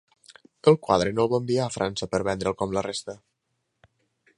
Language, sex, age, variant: Catalan, male, 19-29, Nord-Occidental